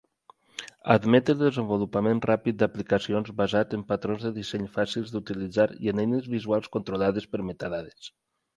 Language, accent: Catalan, valencià